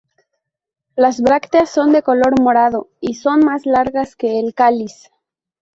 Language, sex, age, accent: Spanish, female, 19-29, México